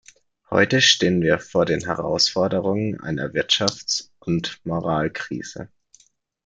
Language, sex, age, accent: German, male, 19-29, Deutschland Deutsch